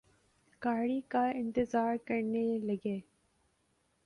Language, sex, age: Urdu, female, 19-29